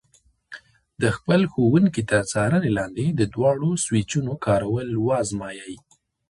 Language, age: Pashto, 30-39